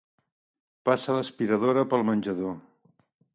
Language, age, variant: Catalan, 60-69, Central